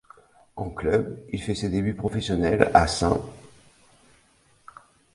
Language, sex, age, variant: French, male, 60-69, Français de métropole